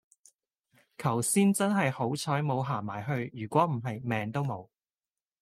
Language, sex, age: Cantonese, female, 30-39